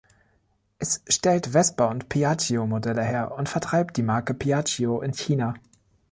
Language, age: German, 30-39